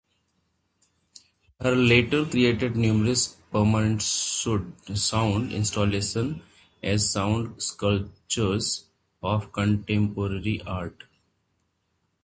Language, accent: English, India and South Asia (India, Pakistan, Sri Lanka)